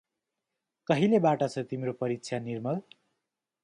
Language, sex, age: Nepali, male, 19-29